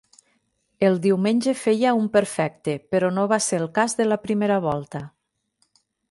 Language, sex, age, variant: Catalan, female, 40-49, Nord-Occidental